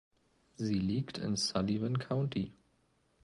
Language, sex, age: German, male, 19-29